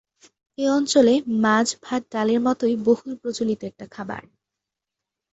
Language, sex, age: Bengali, female, under 19